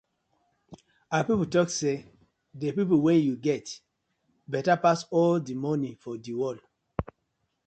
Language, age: Nigerian Pidgin, 40-49